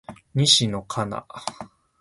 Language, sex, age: Japanese, male, 19-29